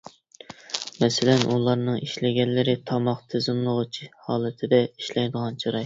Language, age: Uyghur, 30-39